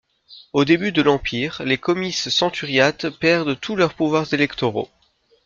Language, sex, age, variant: French, female, 19-29, Français de métropole